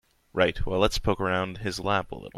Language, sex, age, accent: English, male, 19-29, Canadian English